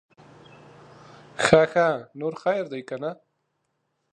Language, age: Pashto, 40-49